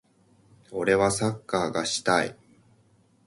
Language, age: Japanese, 30-39